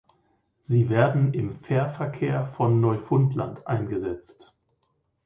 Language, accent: German, Deutschland Deutsch